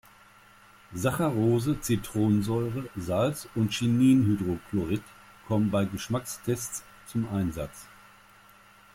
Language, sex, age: German, male, 60-69